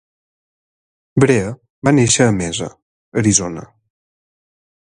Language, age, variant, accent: Catalan, 30-39, Central, central; Garrotxi